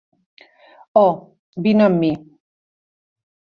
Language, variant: Catalan, Central